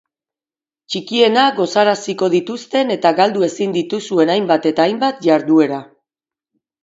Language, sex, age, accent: Basque, female, 40-49, Mendebalekoa (Araba, Bizkaia, Gipuzkoako mendebaleko herri batzuk)